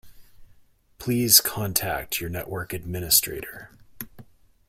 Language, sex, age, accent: English, male, 30-39, Canadian English